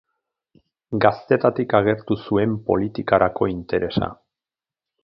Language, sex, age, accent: Basque, male, 40-49, Erdialdekoa edo Nafarra (Gipuzkoa, Nafarroa)